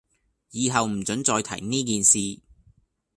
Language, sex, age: Cantonese, male, 19-29